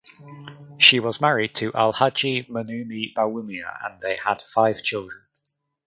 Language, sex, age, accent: English, male, 30-39, England English